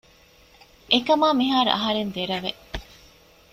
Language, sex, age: Divehi, female, 19-29